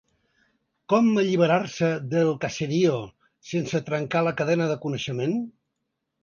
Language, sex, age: Catalan, male, 70-79